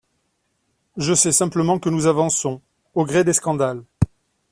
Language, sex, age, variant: French, male, 40-49, Français de métropole